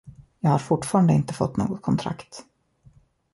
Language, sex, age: Swedish, male, 30-39